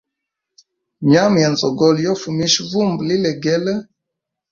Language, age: Hemba, 19-29